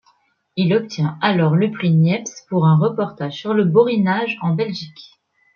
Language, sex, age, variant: French, female, 19-29, Français de métropole